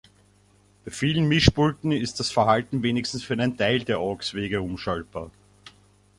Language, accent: German, Österreichisches Deutsch